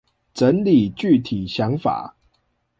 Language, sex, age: Chinese, male, 19-29